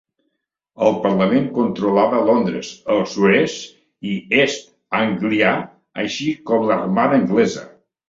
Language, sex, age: Catalan, male, 70-79